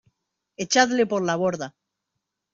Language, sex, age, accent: Spanish, female, 40-49, Rioplatense: Argentina, Uruguay, este de Bolivia, Paraguay